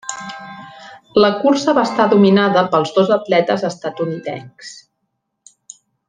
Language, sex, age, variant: Catalan, female, 50-59, Central